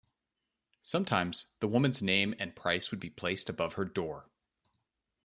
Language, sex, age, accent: English, male, 30-39, United States English